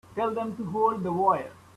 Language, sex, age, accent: English, male, 19-29, India and South Asia (India, Pakistan, Sri Lanka)